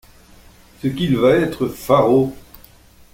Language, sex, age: French, male, 70-79